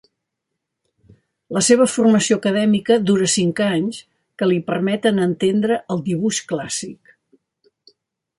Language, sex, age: Catalan, female, 70-79